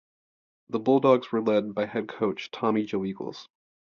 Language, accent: English, United States English